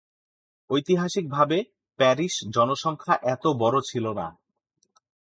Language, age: Bengali, 30-39